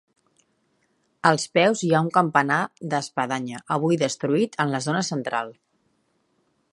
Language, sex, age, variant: Catalan, female, 30-39, Central